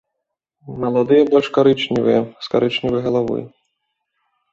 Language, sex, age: Belarusian, male, 30-39